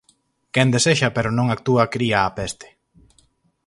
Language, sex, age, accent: Galician, male, 30-39, Central (gheada)